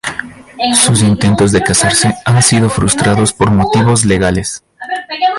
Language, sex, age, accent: Spanish, male, 30-39, Andino-Pacífico: Colombia, Perú, Ecuador, oeste de Bolivia y Venezuela andina